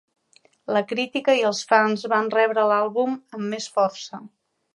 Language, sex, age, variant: Catalan, female, 40-49, Central